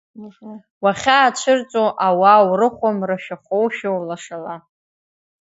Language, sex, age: Abkhazian, female, under 19